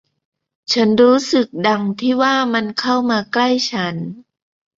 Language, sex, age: Thai, female, 50-59